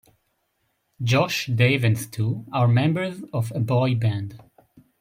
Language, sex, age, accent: English, male, 30-39, United States English